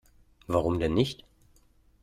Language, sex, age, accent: German, male, 30-39, Deutschland Deutsch